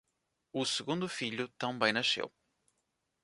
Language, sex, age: Portuguese, male, 30-39